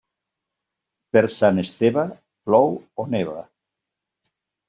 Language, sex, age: Catalan, male, 60-69